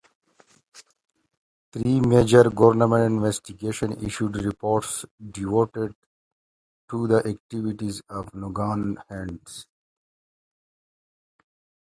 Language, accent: English, United States English